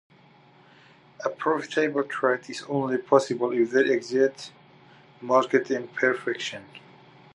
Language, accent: English, United States English